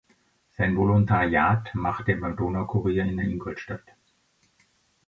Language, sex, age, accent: German, male, 60-69, Österreichisches Deutsch